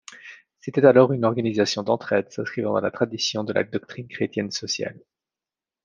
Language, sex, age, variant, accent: French, male, 30-39, Français d'Europe, Français de Belgique